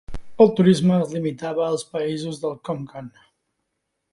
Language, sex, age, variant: Catalan, male, 50-59, Central